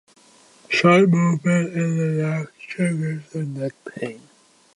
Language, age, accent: English, under 19, United States English